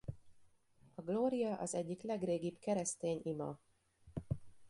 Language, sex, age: Hungarian, female, 50-59